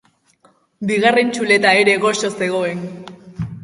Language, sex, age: Basque, female, under 19